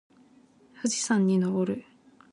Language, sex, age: Japanese, female, 19-29